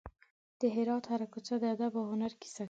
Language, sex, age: Pashto, female, 19-29